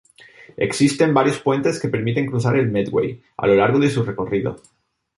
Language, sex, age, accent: Spanish, male, 40-49, España: Sur peninsular (Andalucia, Extremadura, Murcia)